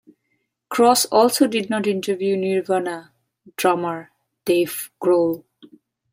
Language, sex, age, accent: English, female, 30-39, India and South Asia (India, Pakistan, Sri Lanka)